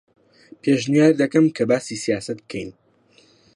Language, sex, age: Central Kurdish, male, under 19